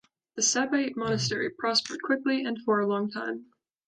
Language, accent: English, United States English